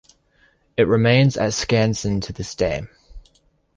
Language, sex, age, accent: English, male, under 19, Australian English